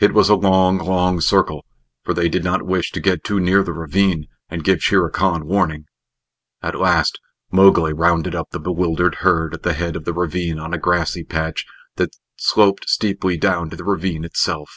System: none